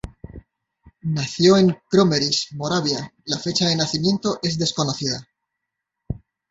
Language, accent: Spanish, España: Centro-Sur peninsular (Madrid, Toledo, Castilla-La Mancha)